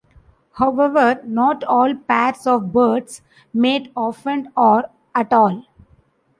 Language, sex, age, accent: English, female, 40-49, India and South Asia (India, Pakistan, Sri Lanka)